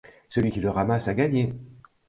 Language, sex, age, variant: French, male, 60-69, Français de métropole